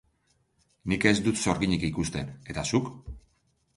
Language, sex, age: Basque, male, 40-49